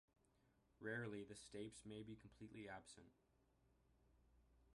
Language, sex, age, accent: English, male, 19-29, United States English